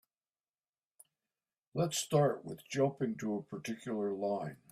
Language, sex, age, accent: English, male, 70-79, Canadian English